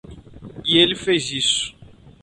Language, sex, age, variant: Portuguese, male, 19-29, Portuguese (Brasil)